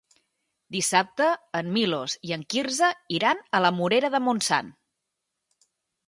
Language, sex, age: Catalan, female, 30-39